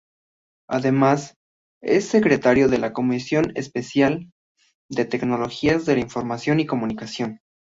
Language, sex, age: Spanish, male, 19-29